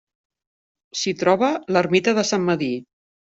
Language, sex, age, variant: Catalan, female, 50-59, Central